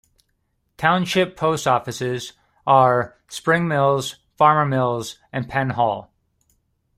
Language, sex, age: English, male, 30-39